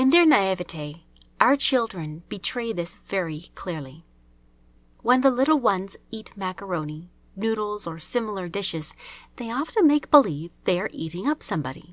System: none